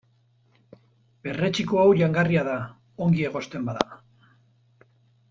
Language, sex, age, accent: Basque, male, 50-59, Erdialdekoa edo Nafarra (Gipuzkoa, Nafarroa)